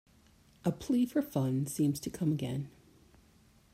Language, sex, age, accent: English, female, 40-49, United States English